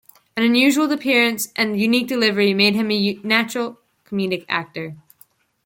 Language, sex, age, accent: English, female, under 19, United States English